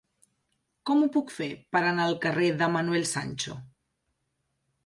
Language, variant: Catalan, Central